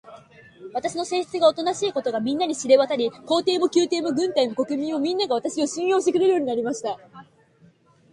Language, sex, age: Japanese, female, 19-29